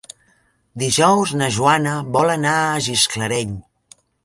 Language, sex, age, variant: Catalan, female, 50-59, Central